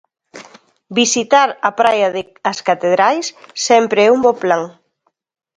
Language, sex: Galician, female